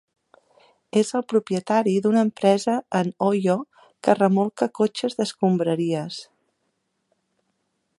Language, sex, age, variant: Catalan, female, 40-49, Central